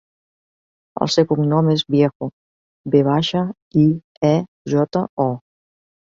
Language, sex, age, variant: Catalan, female, 40-49, Central